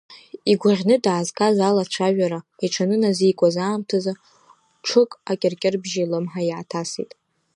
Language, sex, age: Abkhazian, female, under 19